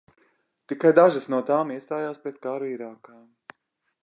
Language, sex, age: Latvian, male, 40-49